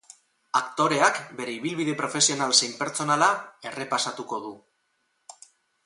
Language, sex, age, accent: Basque, male, 40-49, Mendebalekoa (Araba, Bizkaia, Gipuzkoako mendebaleko herri batzuk)